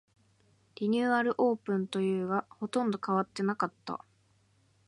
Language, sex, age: Japanese, female, 19-29